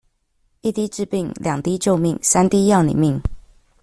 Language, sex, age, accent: Chinese, female, 19-29, 出生地：臺北市